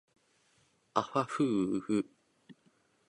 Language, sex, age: Japanese, male, 19-29